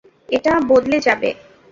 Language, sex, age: Bengali, female, 19-29